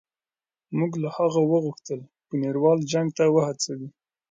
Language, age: Pashto, 19-29